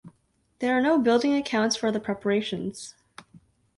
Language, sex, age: English, female, under 19